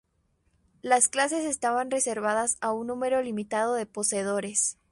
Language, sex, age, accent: Spanish, female, under 19, México